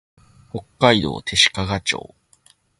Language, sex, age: Japanese, male, 19-29